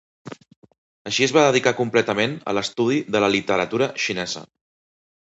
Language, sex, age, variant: Catalan, male, 40-49, Central